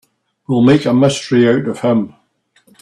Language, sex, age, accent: English, male, 50-59, Scottish English